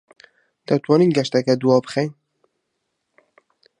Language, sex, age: Central Kurdish, male, 19-29